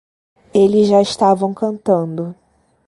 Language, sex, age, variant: Portuguese, female, 30-39, Portuguese (Brasil)